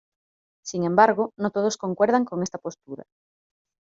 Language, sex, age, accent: Spanish, female, 30-39, España: Norte peninsular (Asturias, Castilla y León, Cantabria, País Vasco, Navarra, Aragón, La Rioja, Guadalajara, Cuenca)